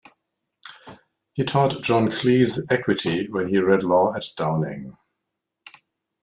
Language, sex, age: English, male, 50-59